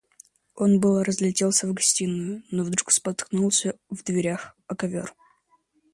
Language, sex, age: Russian, male, under 19